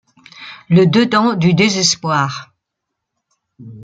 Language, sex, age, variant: French, female, 70-79, Français de métropole